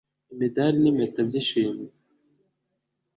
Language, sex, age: Kinyarwanda, male, 19-29